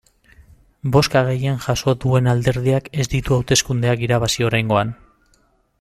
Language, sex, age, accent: Basque, male, 30-39, Mendebalekoa (Araba, Bizkaia, Gipuzkoako mendebaleko herri batzuk)